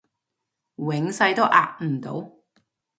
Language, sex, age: Cantonese, female, 40-49